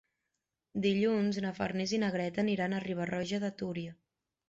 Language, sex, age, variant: Catalan, female, 19-29, Central